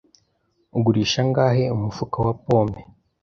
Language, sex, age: Kinyarwanda, male, under 19